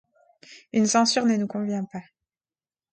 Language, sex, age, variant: French, female, 30-39, Français de métropole